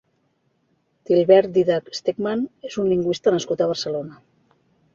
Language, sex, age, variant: Catalan, female, 40-49, Central